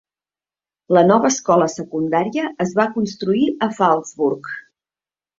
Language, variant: Catalan, Central